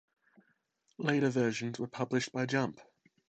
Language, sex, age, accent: English, male, 19-29, Australian English